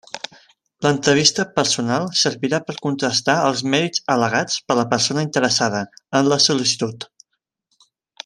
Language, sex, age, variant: Catalan, male, 19-29, Central